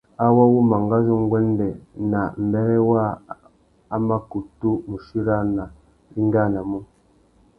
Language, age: Tuki, 40-49